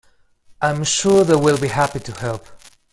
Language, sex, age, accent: English, male, 19-29, United States English